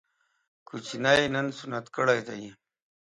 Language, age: Pashto, 30-39